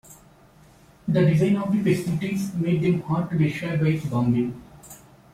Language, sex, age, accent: English, male, 19-29, India and South Asia (India, Pakistan, Sri Lanka)